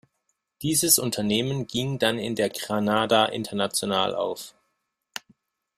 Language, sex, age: German, male, 40-49